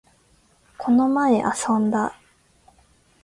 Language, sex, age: Japanese, female, 19-29